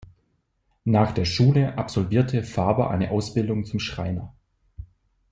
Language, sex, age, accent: German, male, 30-39, Deutschland Deutsch